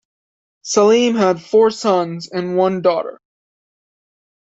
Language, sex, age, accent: English, male, 19-29, United States English